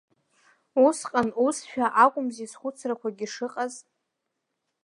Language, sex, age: Abkhazian, female, 19-29